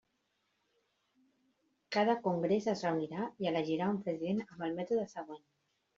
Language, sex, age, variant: Catalan, female, 40-49, Central